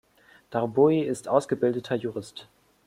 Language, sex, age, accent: German, male, 19-29, Deutschland Deutsch